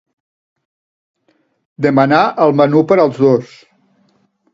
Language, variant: Catalan, Central